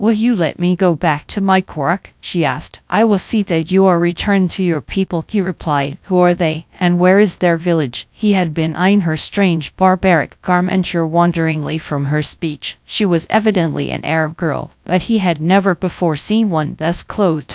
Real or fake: fake